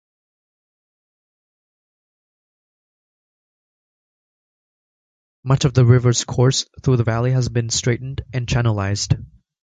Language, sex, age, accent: English, male, 19-29, United States English